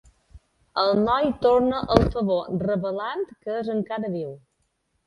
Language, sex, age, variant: Catalan, female, 40-49, Balear